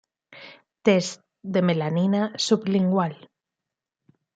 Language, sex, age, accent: Spanish, female, 30-39, España: Centro-Sur peninsular (Madrid, Toledo, Castilla-La Mancha)